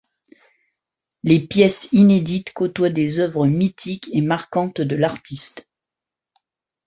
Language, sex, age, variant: French, male, 30-39, Français de métropole